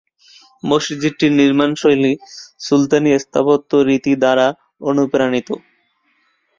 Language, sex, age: Bengali, male, 19-29